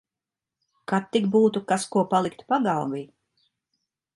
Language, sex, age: Latvian, female, 50-59